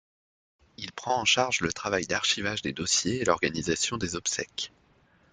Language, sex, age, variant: French, male, 40-49, Français de métropole